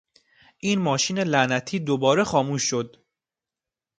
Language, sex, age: Persian, male, 19-29